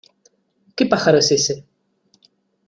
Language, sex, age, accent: Spanish, male, 40-49, Rioplatense: Argentina, Uruguay, este de Bolivia, Paraguay